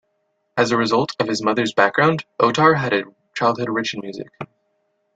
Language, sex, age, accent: English, male, under 19, United States English